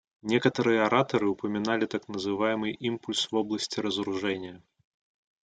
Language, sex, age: Russian, male, 30-39